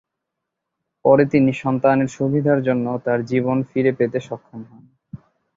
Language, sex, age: Bengali, male, 19-29